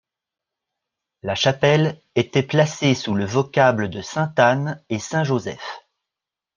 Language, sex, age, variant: French, male, 40-49, Français de métropole